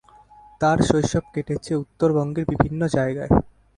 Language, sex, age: Bengali, male, 19-29